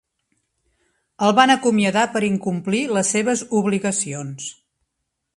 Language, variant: Catalan, Central